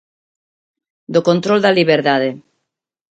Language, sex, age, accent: Galician, female, 50-59, Central (gheada)